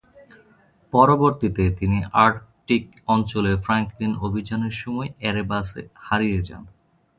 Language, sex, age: Bengali, male, 30-39